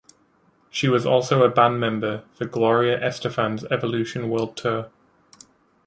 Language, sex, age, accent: English, male, 19-29, England English